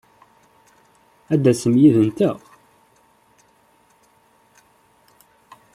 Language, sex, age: Kabyle, male, 30-39